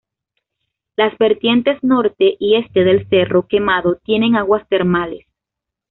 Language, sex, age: Spanish, female, 19-29